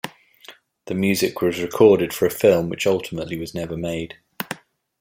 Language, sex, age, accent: English, male, 40-49, England English